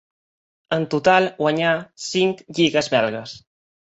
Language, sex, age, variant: Catalan, male, 19-29, Balear